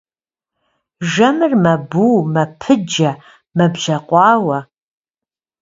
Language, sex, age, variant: Kabardian, female, 50-59, Адыгэбзэ (Къэбэрдей, Кирил, псоми зэдай)